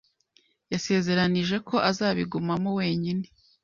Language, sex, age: Kinyarwanda, female, 19-29